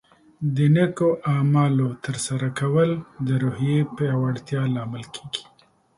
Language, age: Pashto, 40-49